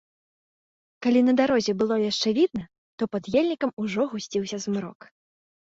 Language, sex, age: Belarusian, female, 19-29